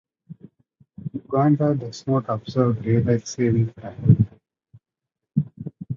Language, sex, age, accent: English, male, 30-39, India and South Asia (India, Pakistan, Sri Lanka)